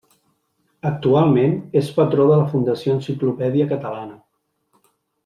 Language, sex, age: Catalan, male, 30-39